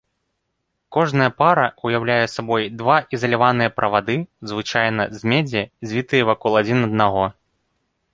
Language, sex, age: Belarusian, male, 19-29